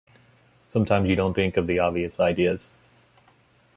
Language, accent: English, United States English